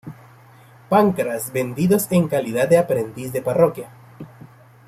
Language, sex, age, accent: Spanish, male, 30-39, América central